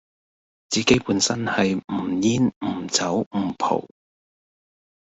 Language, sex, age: Cantonese, male, 50-59